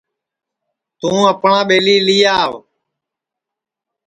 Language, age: Sansi, 19-29